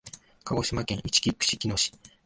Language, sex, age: Japanese, male, 19-29